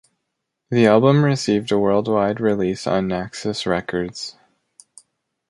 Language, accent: English, United States English